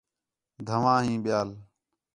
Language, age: Khetrani, 19-29